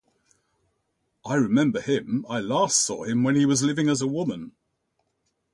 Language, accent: English, England English